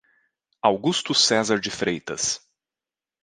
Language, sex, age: Portuguese, male, 30-39